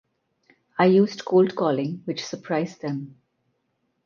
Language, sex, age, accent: English, female, 40-49, India and South Asia (India, Pakistan, Sri Lanka)